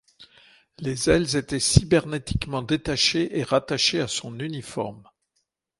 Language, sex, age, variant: French, male, 60-69, Français de métropole